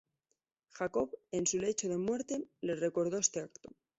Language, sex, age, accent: Spanish, female, 19-29, España: Centro-Sur peninsular (Madrid, Toledo, Castilla-La Mancha)